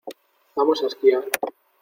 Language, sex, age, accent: Spanish, male, 19-29, España: Norte peninsular (Asturias, Castilla y León, Cantabria, País Vasco, Navarra, Aragón, La Rioja, Guadalajara, Cuenca)